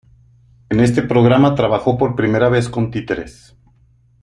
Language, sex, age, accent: Spanish, male, 40-49, México